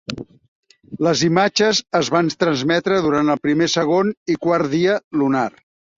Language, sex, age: Catalan, male, 70-79